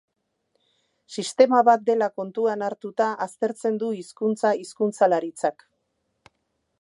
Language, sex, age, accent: Basque, female, 50-59, Erdialdekoa edo Nafarra (Gipuzkoa, Nafarroa)